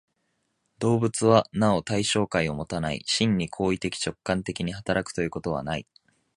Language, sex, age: Japanese, male, 19-29